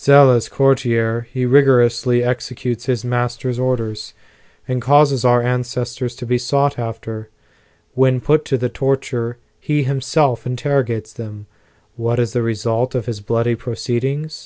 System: none